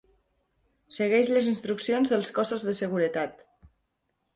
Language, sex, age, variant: Catalan, female, 19-29, Nord-Occidental